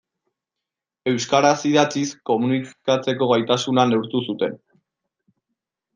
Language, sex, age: Basque, male, 19-29